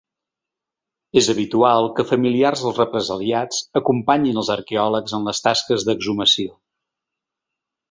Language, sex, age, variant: Catalan, male, 60-69, Central